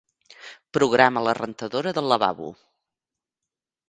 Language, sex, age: Catalan, female, 50-59